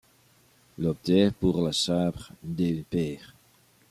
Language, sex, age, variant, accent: French, male, 40-49, Français d'Amérique du Nord, Français du Canada